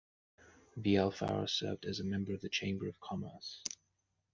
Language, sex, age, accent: English, male, 30-39, England English